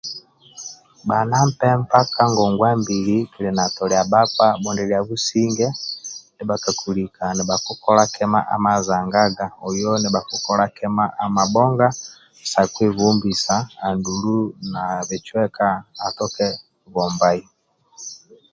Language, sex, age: Amba (Uganda), male, 50-59